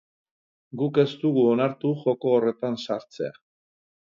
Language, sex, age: Basque, male, 60-69